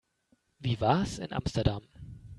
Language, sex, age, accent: German, male, 19-29, Deutschland Deutsch